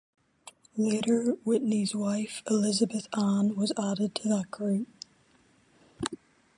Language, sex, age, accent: English, female, 19-29, Irish English